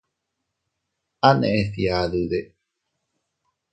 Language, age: Teutila Cuicatec, 30-39